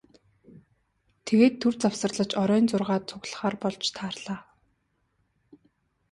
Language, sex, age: Mongolian, female, 19-29